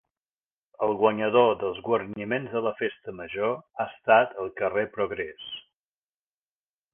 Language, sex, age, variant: Catalan, male, 50-59, Balear